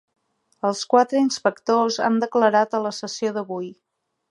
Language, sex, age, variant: Catalan, female, 40-49, Central